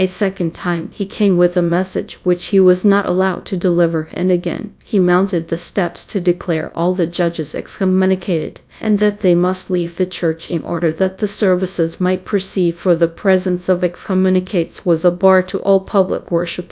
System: TTS, GradTTS